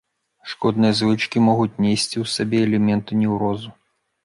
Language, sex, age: Belarusian, male, 30-39